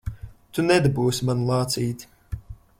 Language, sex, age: Latvian, male, 19-29